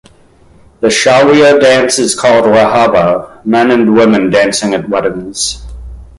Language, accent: English, United States English